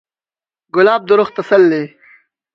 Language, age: Pashto, under 19